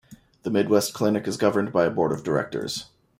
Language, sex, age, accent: English, male, 30-39, United States English